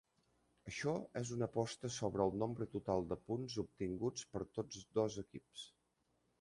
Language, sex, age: Catalan, male, 50-59